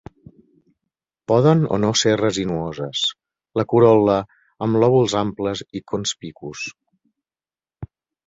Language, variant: Catalan, Central